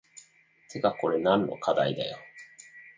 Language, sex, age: Japanese, male, 30-39